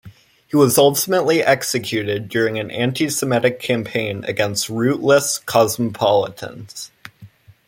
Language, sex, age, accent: English, male, under 19, United States English